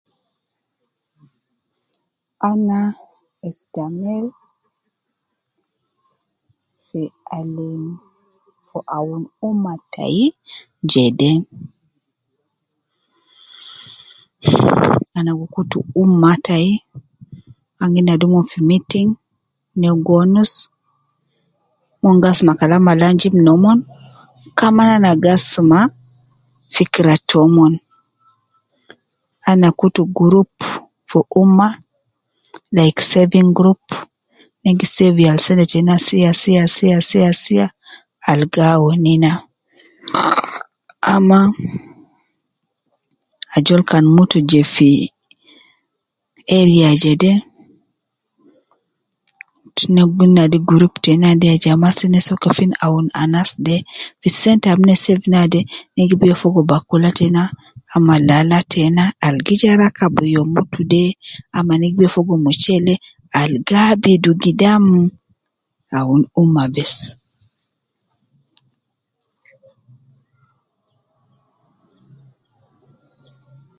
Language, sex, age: Nubi, female, 30-39